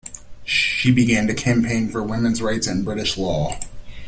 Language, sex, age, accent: English, male, 30-39, United States English